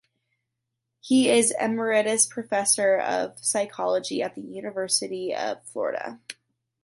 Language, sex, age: English, female, under 19